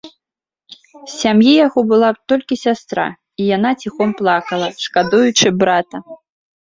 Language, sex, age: Belarusian, female, 30-39